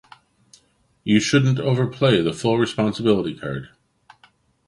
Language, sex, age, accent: English, male, 50-59, Canadian English